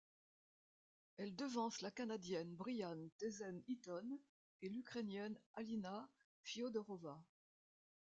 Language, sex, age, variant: French, female, 70-79, Français de métropole